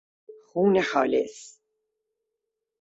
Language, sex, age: Persian, female, 60-69